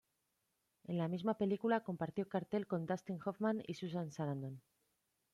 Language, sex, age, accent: Spanish, female, 30-39, España: Norte peninsular (Asturias, Castilla y León, Cantabria, País Vasco, Navarra, Aragón, La Rioja, Guadalajara, Cuenca)